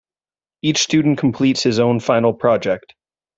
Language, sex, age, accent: English, male, 30-39, Canadian English